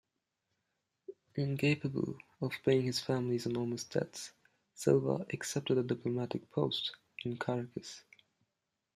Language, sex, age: English, male, under 19